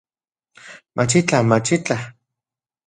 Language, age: Central Puebla Nahuatl, 30-39